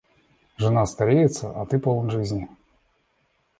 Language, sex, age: Russian, male, 40-49